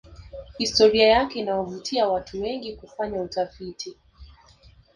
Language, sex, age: Swahili, female, 19-29